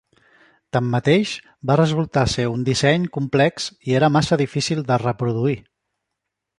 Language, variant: Catalan, Central